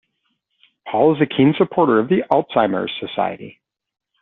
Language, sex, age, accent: English, male, 40-49, Canadian English